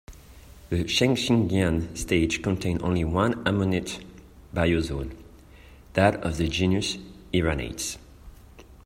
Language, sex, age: English, male, 40-49